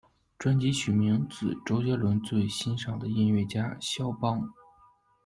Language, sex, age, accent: Chinese, male, 19-29, 出生地：黑龙江省